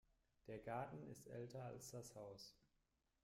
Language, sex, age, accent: German, male, 30-39, Deutschland Deutsch